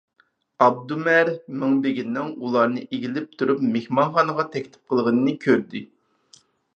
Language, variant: Uyghur, ئۇيغۇر تىلى